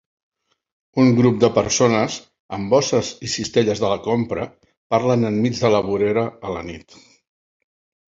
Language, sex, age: Catalan, male, 60-69